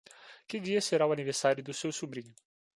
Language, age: Portuguese, 19-29